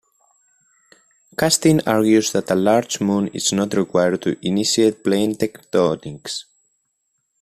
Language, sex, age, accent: English, male, under 19, Canadian English